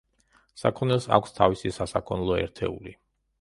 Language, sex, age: Georgian, male, 50-59